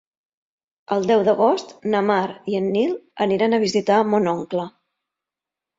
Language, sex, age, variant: Catalan, female, 40-49, Central